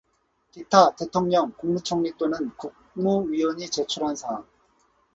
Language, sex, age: Korean, male, 40-49